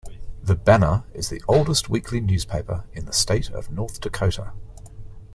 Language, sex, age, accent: English, male, 40-49, Australian English